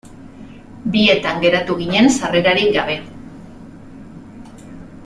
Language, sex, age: Basque, female, 40-49